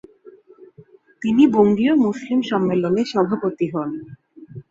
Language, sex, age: Bengali, female, 19-29